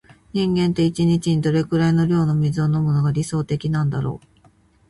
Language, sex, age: Japanese, female, 50-59